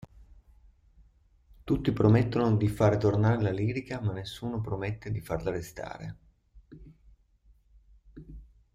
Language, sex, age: Italian, male, 30-39